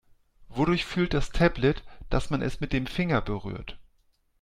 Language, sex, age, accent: German, male, 40-49, Deutschland Deutsch